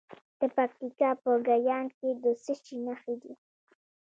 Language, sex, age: Pashto, female, under 19